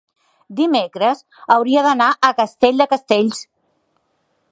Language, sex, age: Catalan, female, 50-59